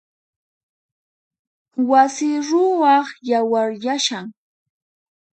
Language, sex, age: Puno Quechua, female, 19-29